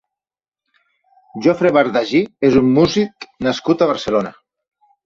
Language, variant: Catalan, Septentrional